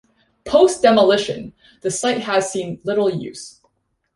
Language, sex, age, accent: English, female, 19-29, Canadian English